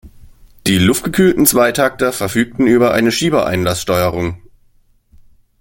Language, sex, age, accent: German, male, 19-29, Deutschland Deutsch